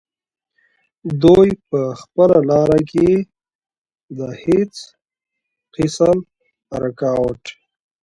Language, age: Pashto, 19-29